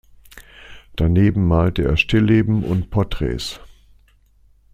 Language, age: German, 60-69